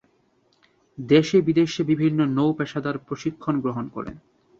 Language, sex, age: Bengali, male, 19-29